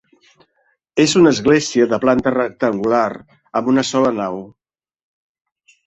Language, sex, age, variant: Catalan, female, 60-69, Central